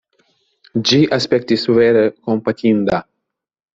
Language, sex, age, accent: Esperanto, male, under 19, Internacia